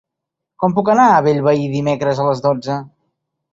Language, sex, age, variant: Catalan, male, 40-49, Central